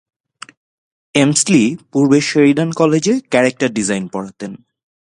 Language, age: Bengali, 19-29